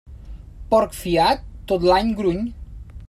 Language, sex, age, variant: Catalan, male, 40-49, Central